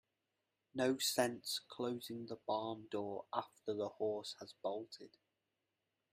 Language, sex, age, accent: English, male, 19-29, England English